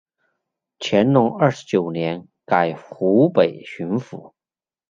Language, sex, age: Chinese, male, 40-49